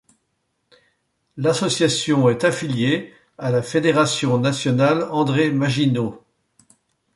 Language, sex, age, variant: French, male, 60-69, Français de métropole